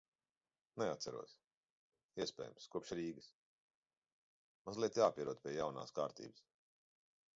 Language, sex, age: Latvian, male, 40-49